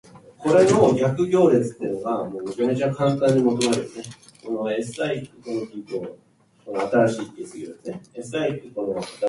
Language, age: English, 19-29